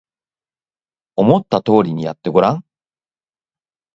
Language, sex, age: Japanese, male, 50-59